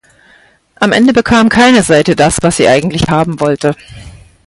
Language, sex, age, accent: German, female, 50-59, Deutschland Deutsch